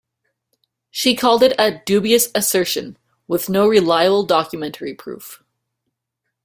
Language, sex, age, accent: English, female, 19-29, Canadian English